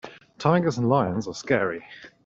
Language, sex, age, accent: English, male, 19-29, England English